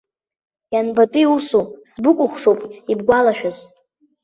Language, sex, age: Abkhazian, female, under 19